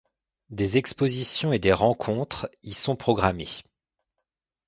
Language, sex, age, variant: French, male, 19-29, Français de métropole